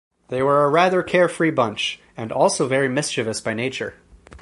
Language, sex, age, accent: English, male, 19-29, United States English